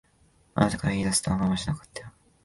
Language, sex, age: Japanese, male, 19-29